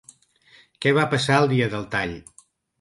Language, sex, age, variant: Catalan, male, 50-59, Central